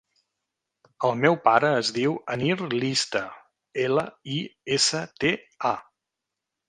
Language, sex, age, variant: Catalan, male, 50-59, Central